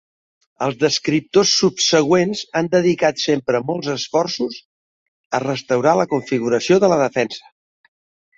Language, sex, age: Catalan, male, 60-69